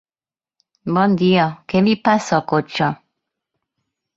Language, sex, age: Catalan, female, 50-59